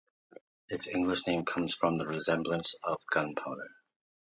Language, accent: English, United States English